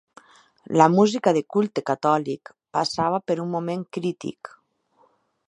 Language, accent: Catalan, valencià